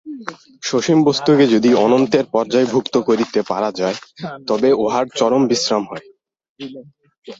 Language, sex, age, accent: Bengali, male, 19-29, প্রমিত; চলিত